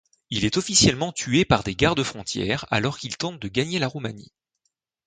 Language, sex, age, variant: French, male, 19-29, Français de métropole